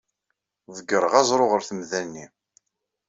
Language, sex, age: Kabyle, male, 40-49